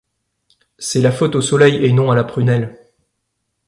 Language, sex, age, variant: French, male, 30-39, Français de métropole